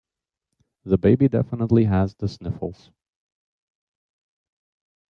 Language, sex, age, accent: English, male, 30-39, United States English